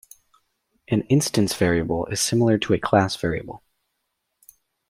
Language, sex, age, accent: English, male, under 19, United States English